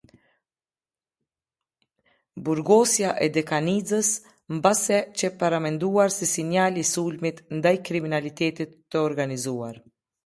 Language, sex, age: Albanian, female, 30-39